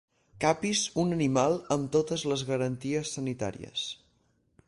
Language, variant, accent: Catalan, Central, central